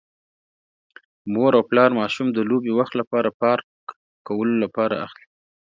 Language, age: Pashto, 30-39